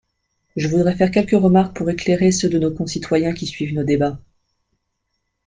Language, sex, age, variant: French, female, 30-39, Français de métropole